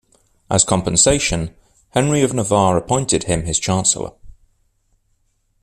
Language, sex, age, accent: English, male, 30-39, England English